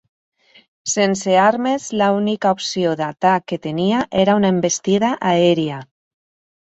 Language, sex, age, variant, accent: Catalan, female, 40-49, Valencià meridional, valencià